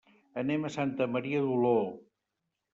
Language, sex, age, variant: Catalan, male, 60-69, Septentrional